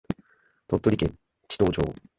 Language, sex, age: Japanese, male, 19-29